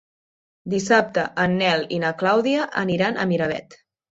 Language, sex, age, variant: Catalan, female, 19-29, Central